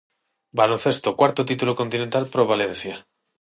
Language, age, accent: Galician, 30-39, Central (gheada); Normativo (estándar); Neofalante